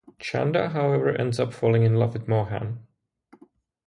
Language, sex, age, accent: English, male, 30-39, Czech